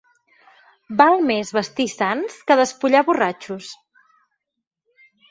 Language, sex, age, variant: Catalan, female, 30-39, Central